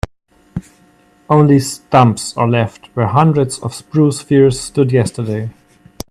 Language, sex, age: English, male, 30-39